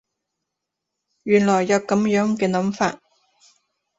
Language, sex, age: Cantonese, female, 19-29